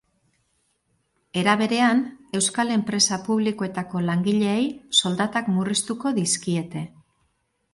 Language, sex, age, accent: Basque, female, 50-59, Mendebalekoa (Araba, Bizkaia, Gipuzkoako mendebaleko herri batzuk)